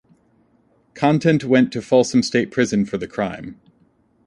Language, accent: English, United States English